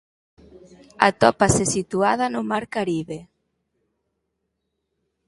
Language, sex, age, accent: Galician, female, 19-29, Normativo (estándar)